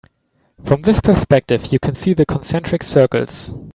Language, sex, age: English, male, 19-29